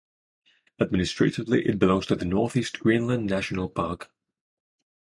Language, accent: English, England English